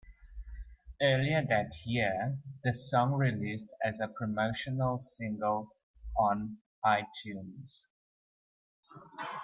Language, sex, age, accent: English, male, 19-29, Southern African (South Africa, Zimbabwe, Namibia)